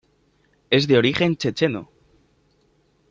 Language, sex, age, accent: Spanish, male, 19-29, España: Centro-Sur peninsular (Madrid, Toledo, Castilla-La Mancha)